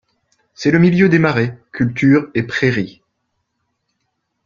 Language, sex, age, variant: French, male, 40-49, Français de métropole